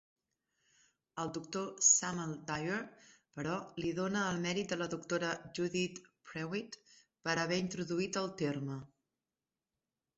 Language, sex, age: Catalan, female, 40-49